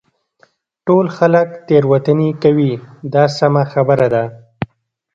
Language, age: Pashto, 30-39